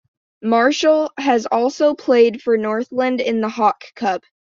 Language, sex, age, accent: English, female, under 19, United States English